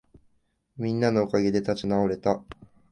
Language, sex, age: Japanese, male, 19-29